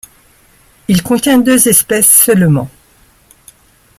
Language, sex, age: French, male, 60-69